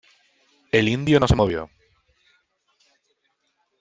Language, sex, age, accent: Spanish, male, 30-39, España: Sur peninsular (Andalucia, Extremadura, Murcia)